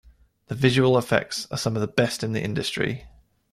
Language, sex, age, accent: English, male, 30-39, England English